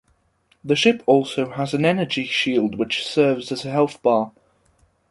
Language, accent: English, England English